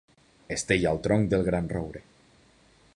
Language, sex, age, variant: Catalan, male, 19-29, Nord-Occidental